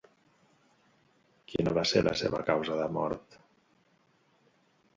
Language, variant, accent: Catalan, Central, central